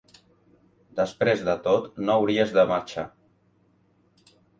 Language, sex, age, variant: Catalan, male, under 19, Central